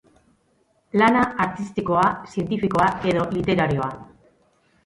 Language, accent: Basque, Mendebalekoa (Araba, Bizkaia, Gipuzkoako mendebaleko herri batzuk)